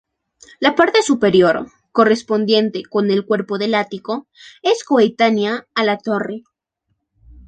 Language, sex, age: Spanish, female, 19-29